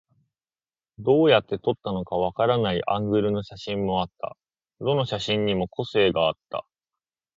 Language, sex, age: Japanese, male, under 19